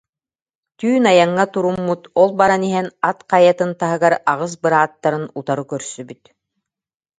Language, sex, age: Yakut, female, 50-59